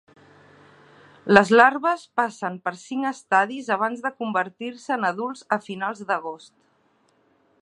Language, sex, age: Catalan, female, 30-39